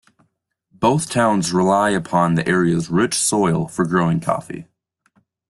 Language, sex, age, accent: English, male, 19-29, United States English